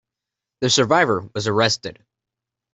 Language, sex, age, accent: English, male, under 19, United States English